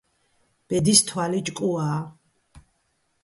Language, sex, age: Georgian, female, 50-59